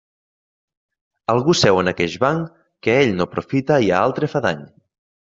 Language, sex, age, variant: Catalan, male, 19-29, Nord-Occidental